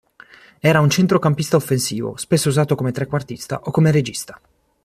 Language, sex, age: Italian, male, 19-29